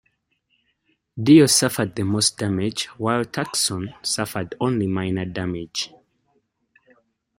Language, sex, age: English, male, 19-29